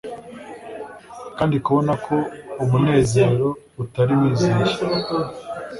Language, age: Kinyarwanda, 19-29